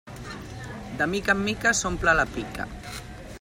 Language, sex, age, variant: Catalan, female, 50-59, Central